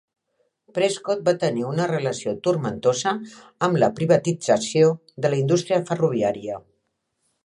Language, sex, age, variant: Catalan, female, 60-69, Central